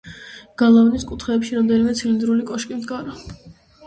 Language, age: Georgian, under 19